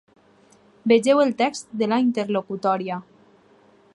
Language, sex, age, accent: Catalan, female, 19-29, valencià